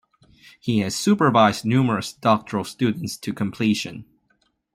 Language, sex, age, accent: English, male, 19-29, United States English